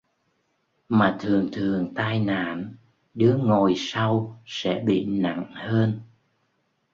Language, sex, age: Vietnamese, male, 60-69